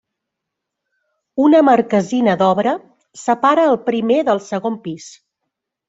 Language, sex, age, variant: Catalan, female, 40-49, Central